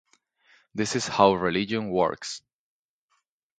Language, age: English, 19-29